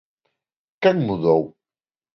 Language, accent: Galician, Neofalante